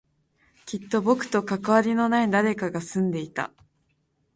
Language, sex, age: Japanese, female, 19-29